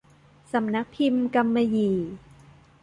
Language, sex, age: Thai, female, 19-29